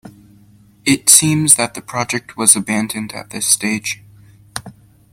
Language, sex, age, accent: English, male, under 19, United States English